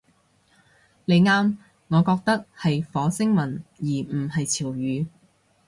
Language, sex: Cantonese, female